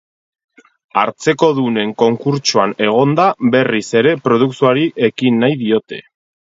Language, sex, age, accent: Basque, male, 30-39, Erdialdekoa edo Nafarra (Gipuzkoa, Nafarroa)